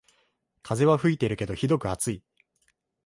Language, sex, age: Japanese, male, 19-29